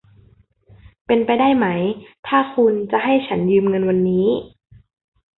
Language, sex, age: Thai, female, 19-29